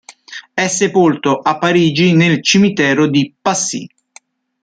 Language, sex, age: Italian, male, 30-39